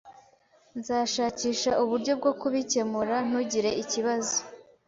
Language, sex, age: Kinyarwanda, female, 19-29